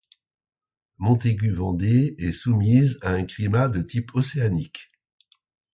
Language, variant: French, Français de métropole